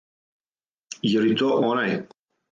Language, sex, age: Serbian, male, 50-59